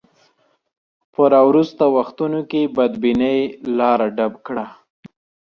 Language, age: Pashto, 19-29